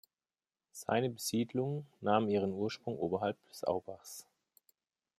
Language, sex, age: German, male, 40-49